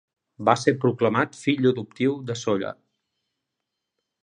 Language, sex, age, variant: Catalan, male, 40-49, Central